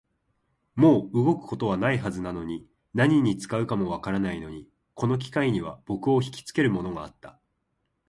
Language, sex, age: Japanese, male, 19-29